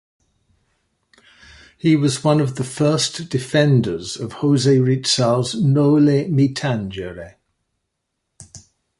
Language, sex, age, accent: English, male, 70-79, England English